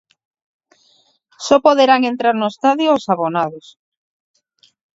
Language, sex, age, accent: Galician, female, 40-49, Normativo (estándar)